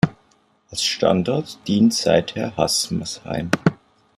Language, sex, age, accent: German, male, 30-39, Deutschland Deutsch